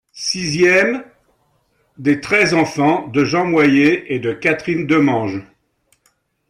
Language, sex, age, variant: French, male, 60-69, Français de métropole